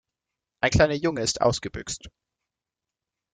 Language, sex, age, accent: German, male, 19-29, Schweizerdeutsch